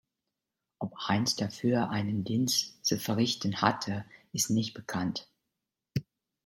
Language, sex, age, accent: German, male, 30-39, Deutschland Deutsch